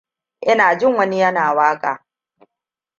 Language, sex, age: Hausa, female, 30-39